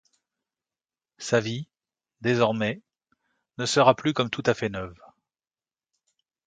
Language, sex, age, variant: French, male, 50-59, Français de métropole